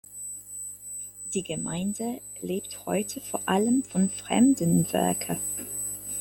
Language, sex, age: German, female, 30-39